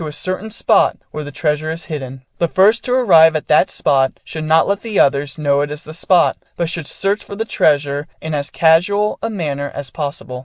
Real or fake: real